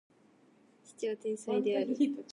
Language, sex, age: Japanese, female, 19-29